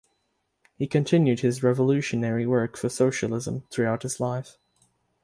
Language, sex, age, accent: English, male, 19-29, United States English; England English